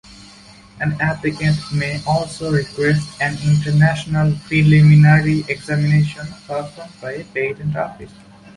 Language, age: English, 19-29